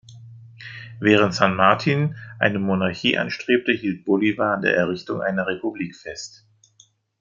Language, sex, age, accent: German, male, 50-59, Deutschland Deutsch